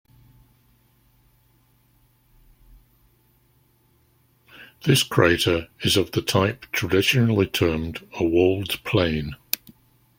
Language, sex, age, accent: English, male, 60-69, England English